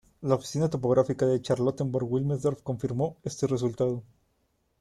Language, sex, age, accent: Spanish, male, 19-29, México